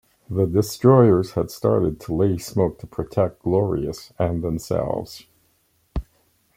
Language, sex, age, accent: English, male, 60-69, Canadian English